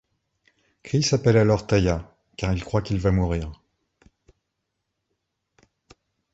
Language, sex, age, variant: French, male, 50-59, Français de métropole